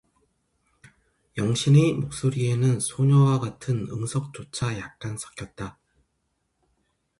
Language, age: Korean, 50-59